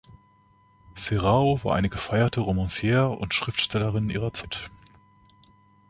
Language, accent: German, Deutschland Deutsch